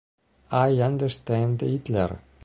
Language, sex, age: Italian, male, 50-59